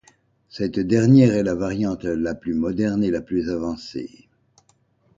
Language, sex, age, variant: French, male, 60-69, Français de métropole